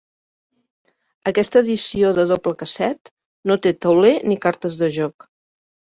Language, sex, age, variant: Catalan, female, 50-59, Central